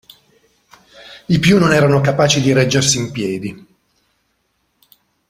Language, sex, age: Italian, male, 40-49